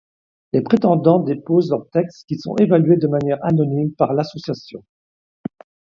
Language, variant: French, Français de métropole